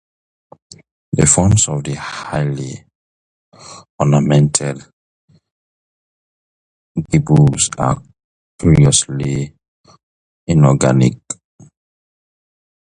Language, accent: English, England English